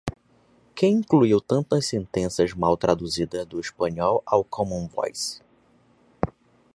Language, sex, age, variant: Portuguese, male, 19-29, Portuguese (Brasil)